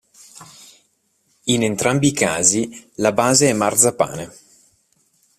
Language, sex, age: Italian, male, 30-39